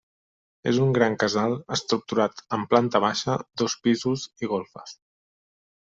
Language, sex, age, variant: Catalan, male, 19-29, Central